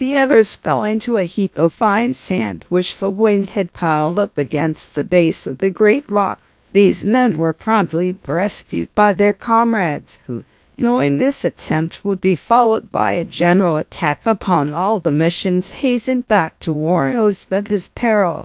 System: TTS, GlowTTS